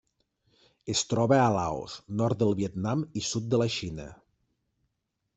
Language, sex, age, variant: Catalan, male, 30-39, Nord-Occidental